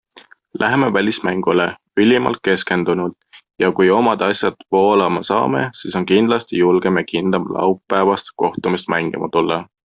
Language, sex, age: Estonian, male, 19-29